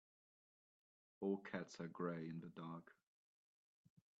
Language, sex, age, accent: English, male, 19-29, Australian English